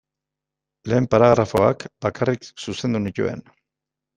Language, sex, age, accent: Basque, male, 50-59, Mendebalekoa (Araba, Bizkaia, Gipuzkoako mendebaleko herri batzuk)